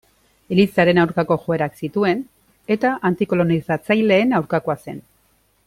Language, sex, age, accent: Basque, female, 40-49, Erdialdekoa edo Nafarra (Gipuzkoa, Nafarroa)